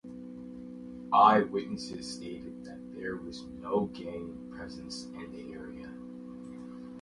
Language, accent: English, United States English